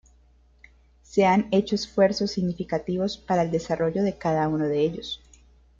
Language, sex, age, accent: Spanish, female, 30-39, Caribe: Cuba, Venezuela, Puerto Rico, República Dominicana, Panamá, Colombia caribeña, México caribeño, Costa del golfo de México